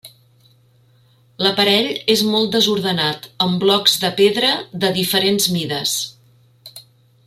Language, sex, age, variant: Catalan, female, 50-59, Central